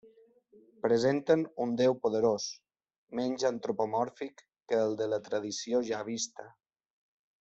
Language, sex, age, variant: Catalan, male, 40-49, Balear